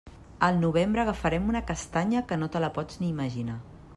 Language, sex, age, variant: Catalan, female, 40-49, Central